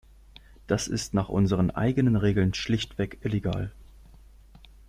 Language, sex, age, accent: German, male, 19-29, Deutschland Deutsch